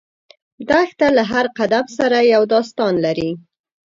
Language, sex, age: Pashto, female, under 19